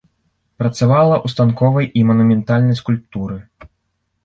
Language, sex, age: Belarusian, male, under 19